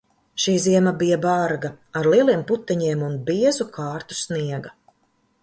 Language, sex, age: Latvian, female, 40-49